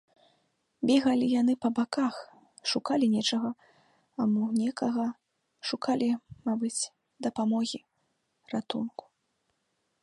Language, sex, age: Belarusian, female, 19-29